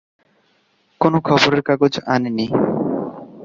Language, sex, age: Bengali, male, 19-29